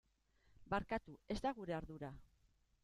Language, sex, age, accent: Basque, female, 40-49, Mendebalekoa (Araba, Bizkaia, Gipuzkoako mendebaleko herri batzuk)